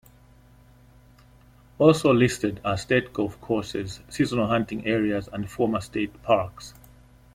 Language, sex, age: English, male, 60-69